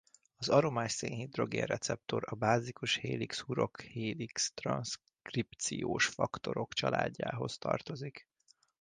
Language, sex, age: Hungarian, male, 30-39